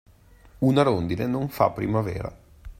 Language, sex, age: Italian, male, 30-39